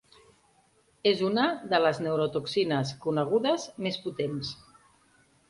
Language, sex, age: Catalan, female, 40-49